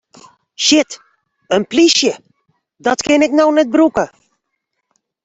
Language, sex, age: Western Frisian, female, 60-69